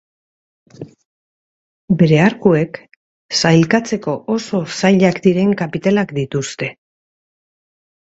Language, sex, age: Basque, female, 50-59